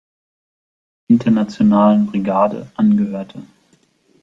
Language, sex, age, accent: German, male, 30-39, Deutschland Deutsch